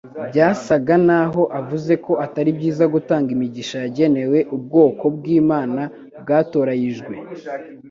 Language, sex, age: Kinyarwanda, male, under 19